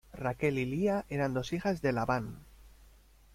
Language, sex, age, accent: Spanish, male, 30-39, España: Norte peninsular (Asturias, Castilla y León, Cantabria, País Vasco, Navarra, Aragón, La Rioja, Guadalajara, Cuenca)